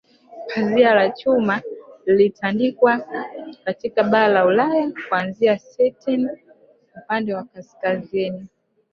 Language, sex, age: Swahili, female, 19-29